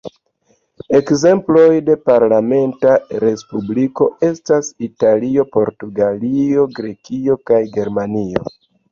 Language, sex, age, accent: Esperanto, male, 30-39, Internacia